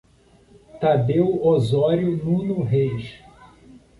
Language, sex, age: Portuguese, male, 40-49